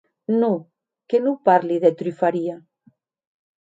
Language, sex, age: Occitan, female, 50-59